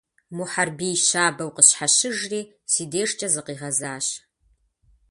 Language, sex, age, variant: Kabardian, female, 30-39, Адыгэбзэ (Къэбэрдей, Кирил, псоми зэдай)